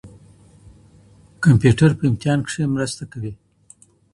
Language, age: Pashto, 60-69